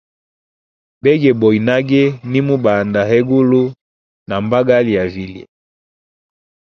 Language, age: Hemba, 19-29